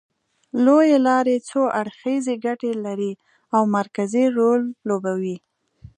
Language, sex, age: Pashto, female, 19-29